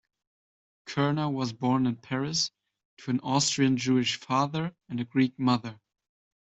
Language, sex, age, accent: English, male, 19-29, United States English